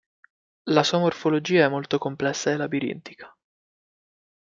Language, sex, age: Italian, male, 19-29